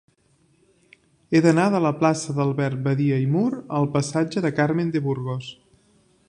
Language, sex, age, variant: Catalan, male, 30-39, Central